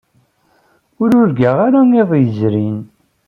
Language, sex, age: Kabyle, male, 40-49